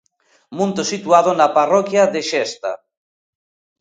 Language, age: Galician, 40-49